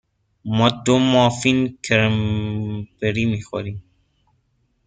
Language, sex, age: Persian, male, 19-29